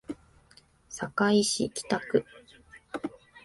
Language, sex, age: Japanese, female, 19-29